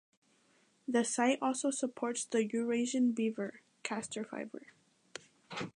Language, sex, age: English, female, under 19